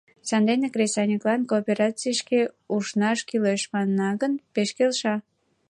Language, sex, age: Mari, female, 19-29